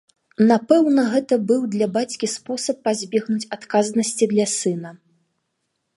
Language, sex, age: Belarusian, female, 30-39